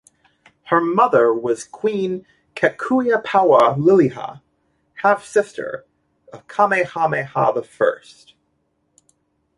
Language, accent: English, United States English